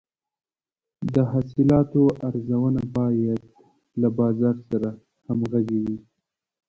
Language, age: Pashto, 30-39